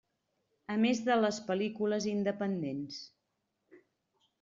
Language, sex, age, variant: Catalan, female, 40-49, Central